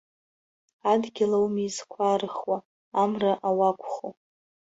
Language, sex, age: Abkhazian, female, under 19